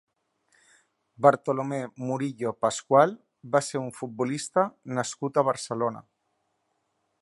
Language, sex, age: Catalan, male, 40-49